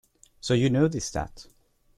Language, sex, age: English, male, under 19